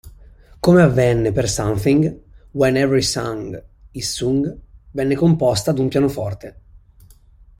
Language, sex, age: Italian, male, 19-29